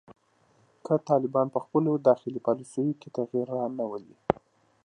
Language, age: Pashto, 19-29